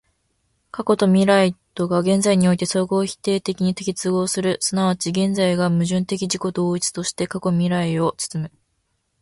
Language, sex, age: Japanese, female, 19-29